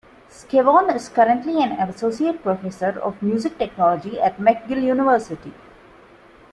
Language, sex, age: English, female, 30-39